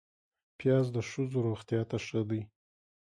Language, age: Pashto, 40-49